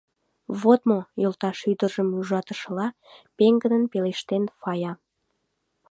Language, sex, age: Mari, female, 19-29